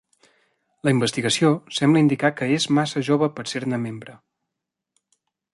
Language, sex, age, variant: Catalan, male, 19-29, Central